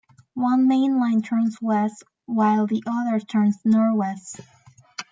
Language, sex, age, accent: English, female, 19-29, Irish English